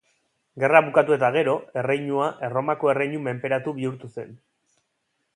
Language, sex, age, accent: Basque, male, 30-39, Erdialdekoa edo Nafarra (Gipuzkoa, Nafarroa)